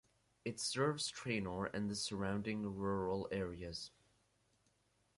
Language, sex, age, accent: English, male, under 19, United States English